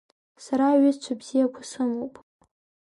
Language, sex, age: Abkhazian, female, under 19